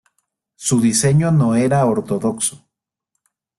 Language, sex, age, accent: Spanish, male, 30-39, México